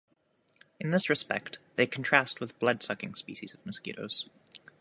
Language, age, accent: English, 19-29, Canadian English